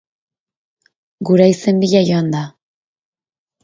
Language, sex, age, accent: Basque, female, 19-29, Erdialdekoa edo Nafarra (Gipuzkoa, Nafarroa)